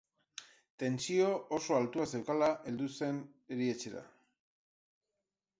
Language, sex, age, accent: Basque, male, 50-59, Erdialdekoa edo Nafarra (Gipuzkoa, Nafarroa)